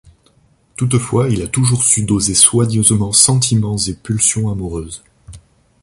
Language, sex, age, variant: French, male, 30-39, Français de métropole